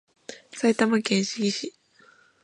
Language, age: Japanese, under 19